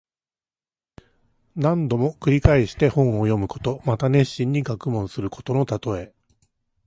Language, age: Japanese, 50-59